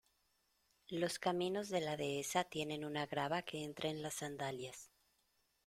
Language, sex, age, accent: Spanish, female, 40-49, México